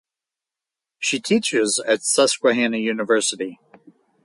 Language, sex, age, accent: English, male, 40-49, United States English